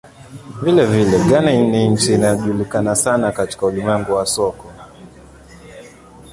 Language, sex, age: Swahili, male, 19-29